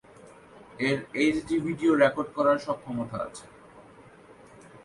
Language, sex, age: Bengali, male, 19-29